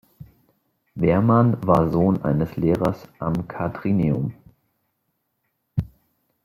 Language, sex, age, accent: German, male, 40-49, Deutschland Deutsch